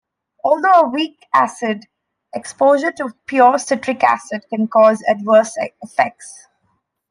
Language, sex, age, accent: English, female, 19-29, India and South Asia (India, Pakistan, Sri Lanka)